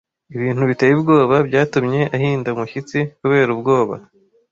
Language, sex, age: Kinyarwanda, male, 19-29